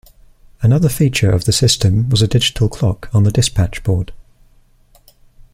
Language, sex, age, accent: English, male, 19-29, England English